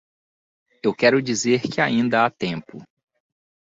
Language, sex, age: Portuguese, male, 19-29